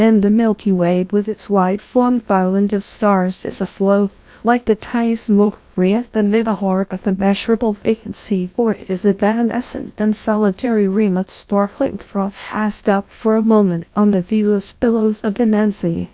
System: TTS, GlowTTS